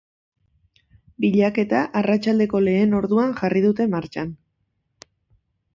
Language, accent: Basque, Erdialdekoa edo Nafarra (Gipuzkoa, Nafarroa)